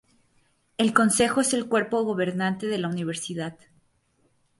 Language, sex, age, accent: Spanish, female, 19-29, México